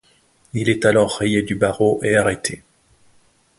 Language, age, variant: French, 50-59, Français de métropole